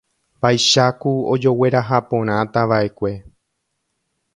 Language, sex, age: Guarani, male, 30-39